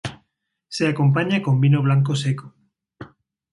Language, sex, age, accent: Spanish, male, 40-49, España: Centro-Sur peninsular (Madrid, Toledo, Castilla-La Mancha)